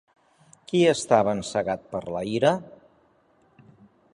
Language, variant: Catalan, Central